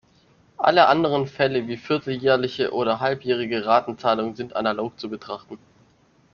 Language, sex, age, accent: German, male, under 19, Deutschland Deutsch